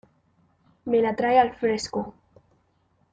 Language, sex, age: Spanish, female, under 19